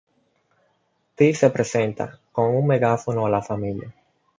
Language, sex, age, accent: Spanish, male, 19-29, Caribe: Cuba, Venezuela, Puerto Rico, República Dominicana, Panamá, Colombia caribeña, México caribeño, Costa del golfo de México